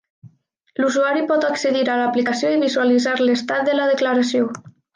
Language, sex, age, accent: Catalan, female, 19-29, valencià